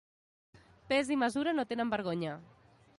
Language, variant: Catalan, Central